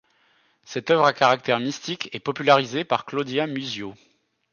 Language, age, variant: French, 30-39, Français de métropole